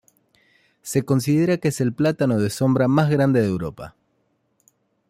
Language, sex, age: Spanish, male, 30-39